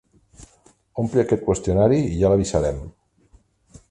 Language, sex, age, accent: Catalan, male, 60-69, aprenent (recent, des del castellà)